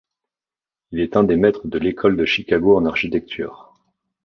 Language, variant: French, Français de métropole